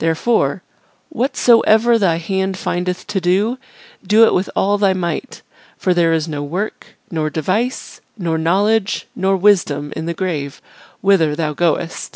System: none